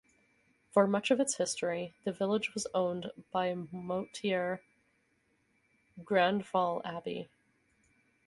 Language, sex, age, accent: English, female, 30-39, United States English